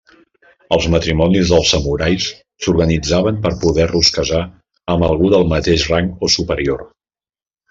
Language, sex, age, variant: Catalan, male, 50-59, Central